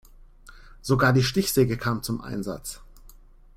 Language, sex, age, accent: German, male, 30-39, Deutschland Deutsch